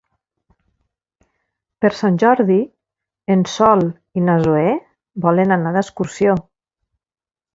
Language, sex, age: Catalan, female, 50-59